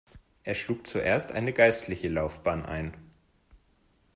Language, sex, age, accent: German, male, 19-29, Deutschland Deutsch